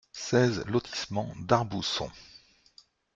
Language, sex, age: French, male, 50-59